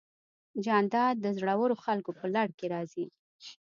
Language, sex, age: Pashto, female, 30-39